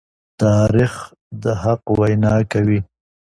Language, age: Pashto, 40-49